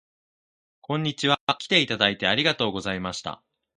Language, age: Japanese, 19-29